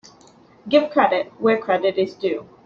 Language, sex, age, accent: English, female, 19-29, United States English